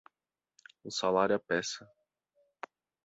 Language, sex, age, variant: Portuguese, male, 30-39, Portuguese (Brasil)